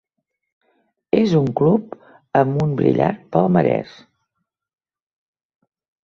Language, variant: Catalan, Central